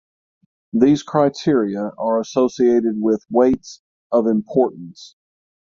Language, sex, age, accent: English, male, 50-59, United States English; southern United States